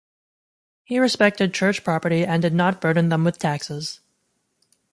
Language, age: English, 19-29